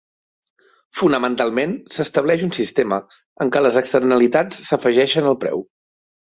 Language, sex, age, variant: Catalan, male, 30-39, Central